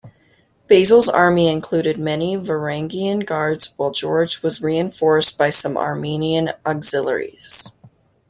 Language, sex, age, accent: English, female, 19-29, United States English